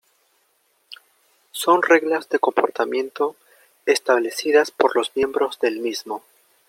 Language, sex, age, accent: Spanish, male, 19-29, Andino-Pacífico: Colombia, Perú, Ecuador, oeste de Bolivia y Venezuela andina